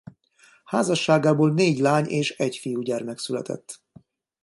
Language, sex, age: Hungarian, male, 50-59